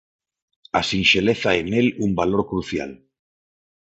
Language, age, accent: Galician, 30-39, Normativo (estándar); Neofalante